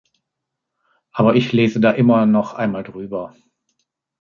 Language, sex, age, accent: German, male, 40-49, Deutschland Deutsch